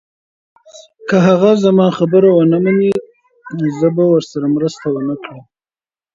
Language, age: Pashto, 30-39